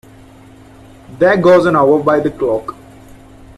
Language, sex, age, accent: English, male, 19-29, India and South Asia (India, Pakistan, Sri Lanka)